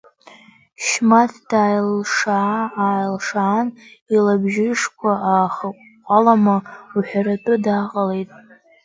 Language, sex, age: Abkhazian, female, under 19